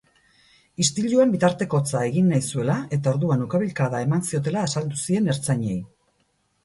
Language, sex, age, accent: Basque, female, 40-49, Erdialdekoa edo Nafarra (Gipuzkoa, Nafarroa)